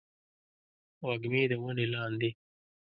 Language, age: Pashto, 19-29